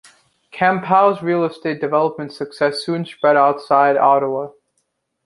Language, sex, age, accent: English, male, under 19, United States English